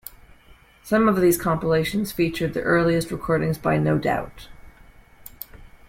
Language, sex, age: English, female, 40-49